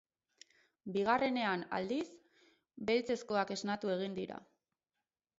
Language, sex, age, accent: Basque, female, 19-29, Mendebalekoa (Araba, Bizkaia, Gipuzkoako mendebaleko herri batzuk)